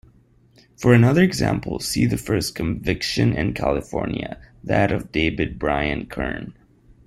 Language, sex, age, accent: English, male, 19-29, United States English